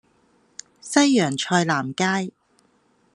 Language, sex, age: Cantonese, female, under 19